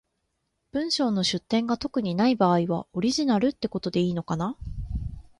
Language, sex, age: Japanese, female, 19-29